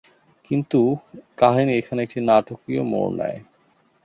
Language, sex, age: Bengali, male, 19-29